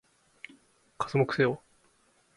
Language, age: Japanese, 19-29